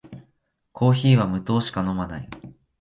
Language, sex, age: Japanese, male, 19-29